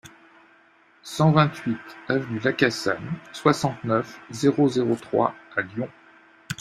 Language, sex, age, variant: French, male, 50-59, Français de métropole